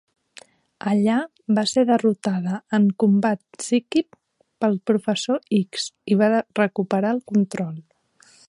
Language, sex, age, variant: Catalan, female, 19-29, Central